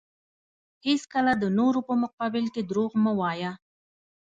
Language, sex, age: Pashto, female, 30-39